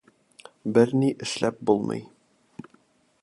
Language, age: Tatar, 30-39